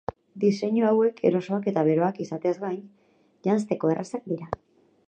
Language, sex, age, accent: Basque, female, 40-49, Erdialdekoa edo Nafarra (Gipuzkoa, Nafarroa)